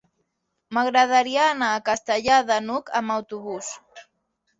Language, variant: Catalan, Central